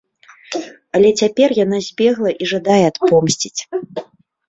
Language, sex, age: Belarusian, female, 30-39